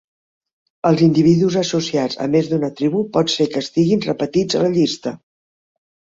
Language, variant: Catalan, Central